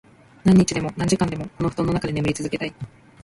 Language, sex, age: Japanese, female, 19-29